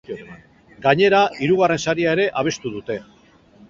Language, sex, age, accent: Basque, male, 50-59, Erdialdekoa edo Nafarra (Gipuzkoa, Nafarroa)